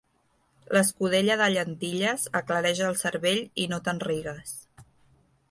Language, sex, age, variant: Catalan, female, 19-29, Central